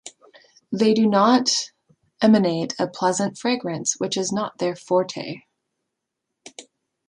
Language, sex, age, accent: English, female, 19-29, Canadian English